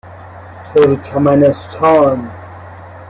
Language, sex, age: Persian, male, 30-39